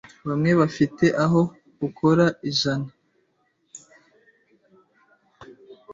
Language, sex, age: Kinyarwanda, female, 30-39